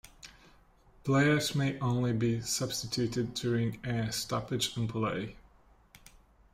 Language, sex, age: English, male, 19-29